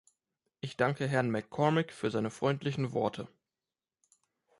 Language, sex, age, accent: German, male, 19-29, Deutschland Deutsch